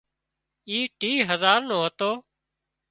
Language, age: Wadiyara Koli, 40-49